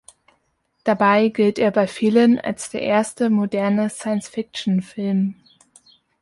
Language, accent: German, Deutschland Deutsch